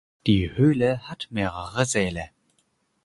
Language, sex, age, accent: German, male, 19-29, Deutschland Deutsch